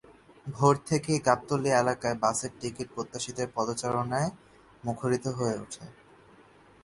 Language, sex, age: Bengali, male, 19-29